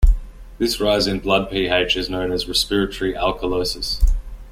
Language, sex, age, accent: English, male, 19-29, Australian English